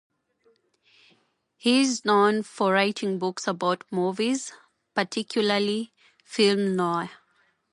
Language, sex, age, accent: English, female, 30-39, Kenyan